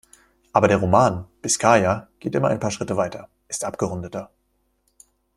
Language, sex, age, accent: German, male, 19-29, Deutschland Deutsch